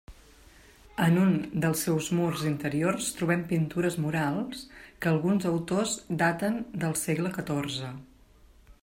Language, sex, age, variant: Catalan, female, 40-49, Central